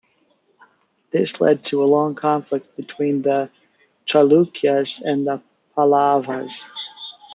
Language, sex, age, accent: English, male, 30-39, United States English